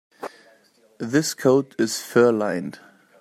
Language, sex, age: English, male, 30-39